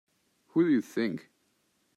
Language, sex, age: English, male, 19-29